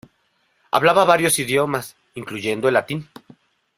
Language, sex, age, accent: Spanish, male, 30-39, México